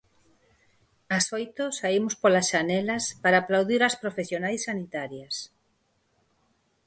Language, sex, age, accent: Galician, female, 50-59, Normativo (estándar)